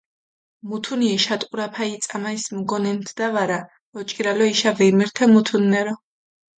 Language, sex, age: Mingrelian, female, 19-29